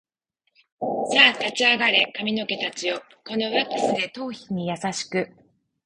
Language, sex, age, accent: Japanese, female, 40-49, 標準語